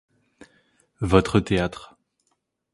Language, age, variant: French, 19-29, Français de métropole